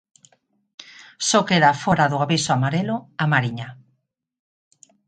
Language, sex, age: Galician, female, 40-49